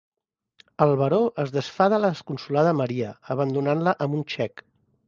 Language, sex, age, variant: Catalan, male, 50-59, Central